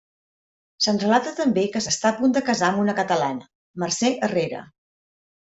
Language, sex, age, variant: Catalan, female, 50-59, Central